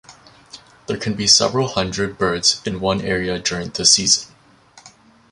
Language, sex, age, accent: English, male, 19-29, Canadian English